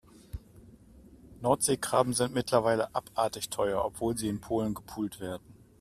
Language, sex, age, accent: German, male, 40-49, Deutschland Deutsch